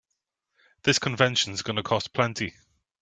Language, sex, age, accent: English, male, 30-39, Welsh English